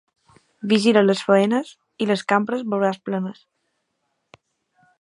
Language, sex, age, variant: Catalan, female, 19-29, Balear